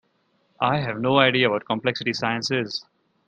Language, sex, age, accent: English, male, 19-29, India and South Asia (India, Pakistan, Sri Lanka)